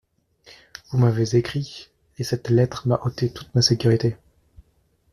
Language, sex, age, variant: French, male, 30-39, Français de métropole